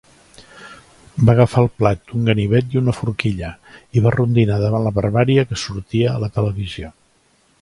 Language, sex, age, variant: Catalan, male, 60-69, Central